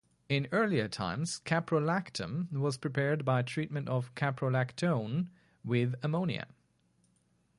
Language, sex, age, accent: English, male, 30-39, United States English; England English